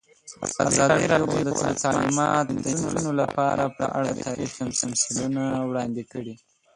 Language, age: Pashto, 19-29